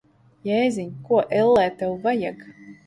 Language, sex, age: Latvian, female, 30-39